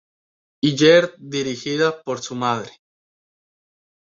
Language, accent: Spanish, Andino-Pacífico: Colombia, Perú, Ecuador, oeste de Bolivia y Venezuela andina